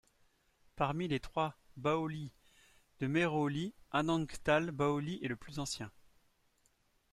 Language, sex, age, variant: French, male, 40-49, Français de métropole